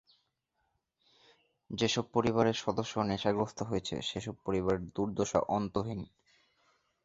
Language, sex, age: Bengali, male, 19-29